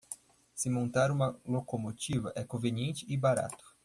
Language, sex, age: Portuguese, male, 19-29